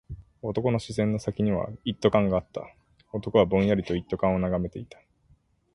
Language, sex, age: Japanese, male, 19-29